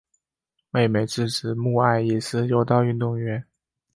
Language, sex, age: Chinese, male, 19-29